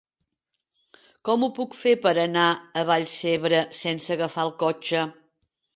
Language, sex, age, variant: Catalan, female, 60-69, Central